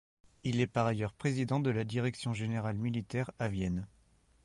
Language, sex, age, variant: French, male, 19-29, Français de métropole